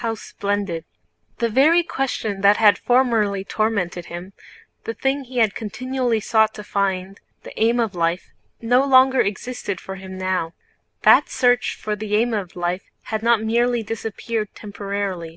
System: none